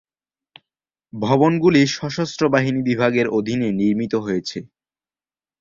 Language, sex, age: Bengali, male, under 19